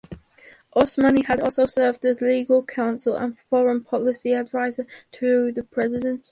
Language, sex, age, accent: English, female, under 19, England English